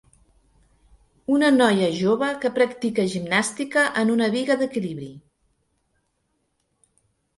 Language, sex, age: Catalan, female, 50-59